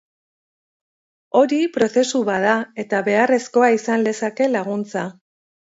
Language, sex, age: Basque, female, 50-59